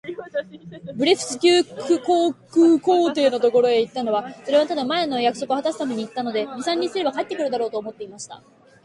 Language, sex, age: Japanese, female, 19-29